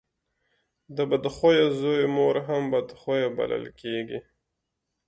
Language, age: Pashto, 19-29